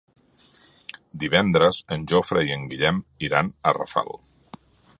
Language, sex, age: Catalan, male, 50-59